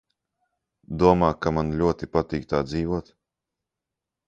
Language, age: Latvian, 19-29